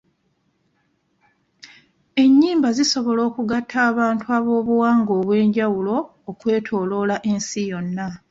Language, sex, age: Ganda, female, 30-39